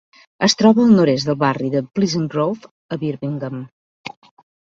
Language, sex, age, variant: Catalan, female, 50-59, Central